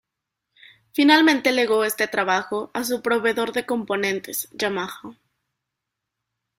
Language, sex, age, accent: Spanish, female, 19-29, México